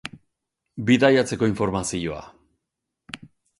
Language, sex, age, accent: Basque, male, 50-59, Erdialdekoa edo Nafarra (Gipuzkoa, Nafarroa)